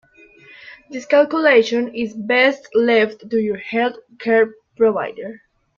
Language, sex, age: English, female, under 19